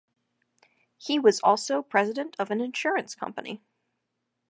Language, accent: English, United States English